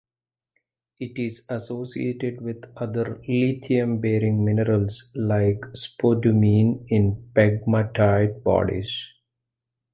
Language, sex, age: English, male, 40-49